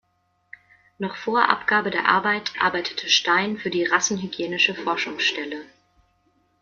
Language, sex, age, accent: German, female, 19-29, Deutschland Deutsch